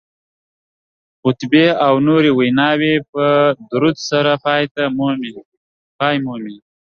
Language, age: Pashto, 19-29